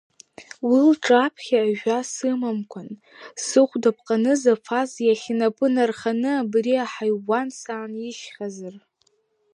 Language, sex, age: Abkhazian, female, under 19